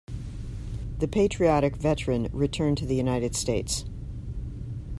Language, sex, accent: English, female, United States English